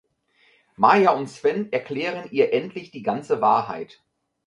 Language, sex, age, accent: German, male, 50-59, Deutschland Deutsch